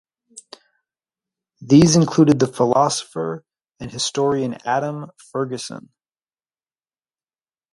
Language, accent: English, United States English